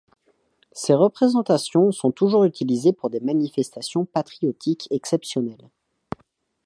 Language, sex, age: French, male, under 19